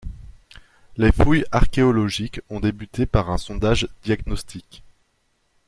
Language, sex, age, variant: French, male, 19-29, Français de métropole